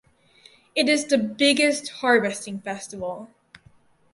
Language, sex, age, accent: English, female, under 19, United States English